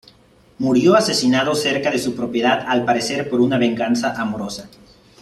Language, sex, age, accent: Spanish, male, 30-39, México